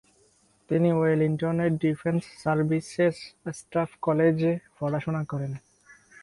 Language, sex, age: Bengali, male, 19-29